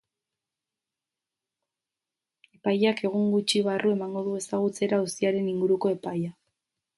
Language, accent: Basque, Erdialdekoa edo Nafarra (Gipuzkoa, Nafarroa)